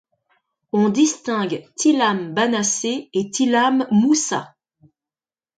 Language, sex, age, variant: French, female, 50-59, Français de métropole